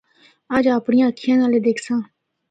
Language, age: Northern Hindko, 19-29